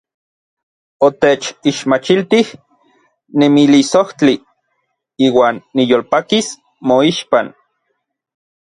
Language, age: Orizaba Nahuatl, 30-39